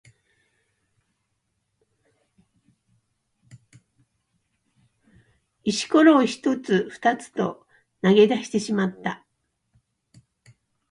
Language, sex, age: Japanese, female, 60-69